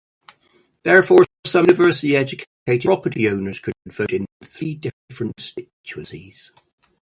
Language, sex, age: English, male, 50-59